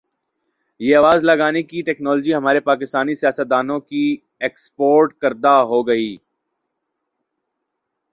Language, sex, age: Urdu, male, 19-29